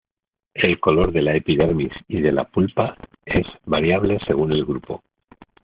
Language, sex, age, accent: Spanish, male, 50-59, España: Centro-Sur peninsular (Madrid, Toledo, Castilla-La Mancha)